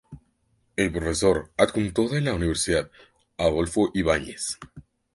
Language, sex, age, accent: Spanish, male, 19-29, México